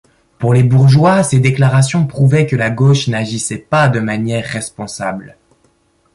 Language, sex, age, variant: French, male, 19-29, Français de métropole